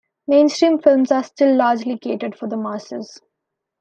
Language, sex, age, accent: English, female, 19-29, India and South Asia (India, Pakistan, Sri Lanka)